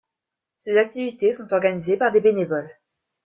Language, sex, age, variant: French, female, under 19, Français de métropole